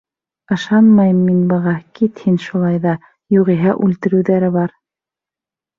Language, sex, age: Bashkir, female, 40-49